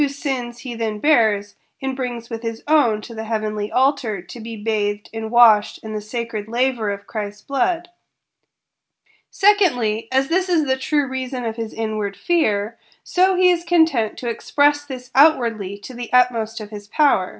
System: none